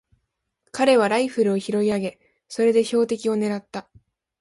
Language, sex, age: Japanese, female, 19-29